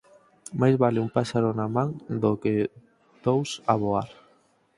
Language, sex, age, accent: Galician, male, 19-29, Normativo (estándar)